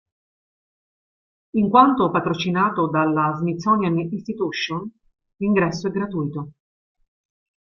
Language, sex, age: Italian, female, 40-49